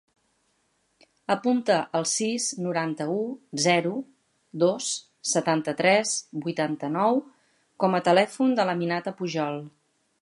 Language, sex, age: Catalan, female, 40-49